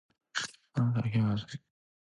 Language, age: Japanese, 19-29